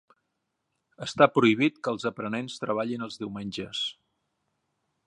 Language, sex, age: Catalan, male, 50-59